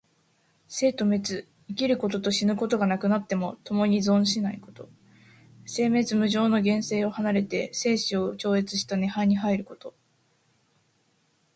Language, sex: Japanese, female